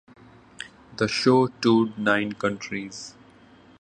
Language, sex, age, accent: English, male, 30-39, India and South Asia (India, Pakistan, Sri Lanka)